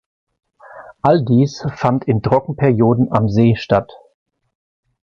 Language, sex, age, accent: German, male, 50-59, Deutschland Deutsch